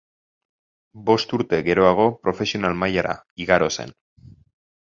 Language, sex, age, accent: Basque, male, 30-39, Mendebalekoa (Araba, Bizkaia, Gipuzkoako mendebaleko herri batzuk)